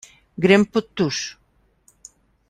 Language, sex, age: Slovenian, female, 60-69